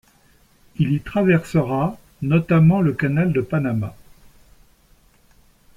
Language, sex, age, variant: French, male, 60-69, Français de métropole